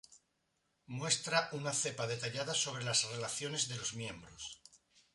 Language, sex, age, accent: Spanish, male, 60-69, España: Sur peninsular (Andalucia, Extremadura, Murcia)